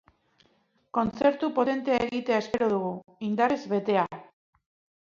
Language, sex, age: Basque, female, 40-49